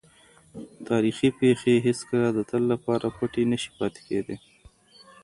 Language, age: Pashto, 30-39